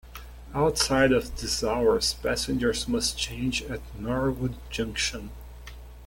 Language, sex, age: English, male, 19-29